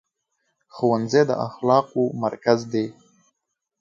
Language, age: Pashto, 19-29